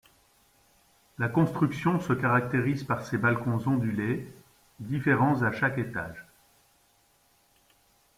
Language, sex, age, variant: French, male, 50-59, Français de métropole